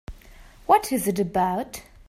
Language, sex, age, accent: English, female, 19-29, England English